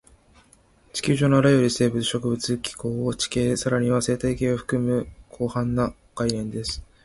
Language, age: Japanese, 19-29